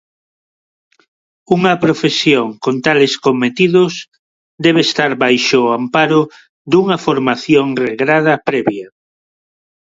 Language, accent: Galician, Neofalante